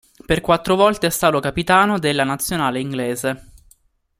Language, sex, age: Italian, male, 19-29